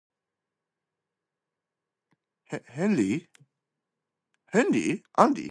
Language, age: English, 19-29